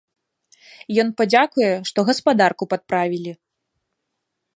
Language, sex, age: Belarusian, female, 19-29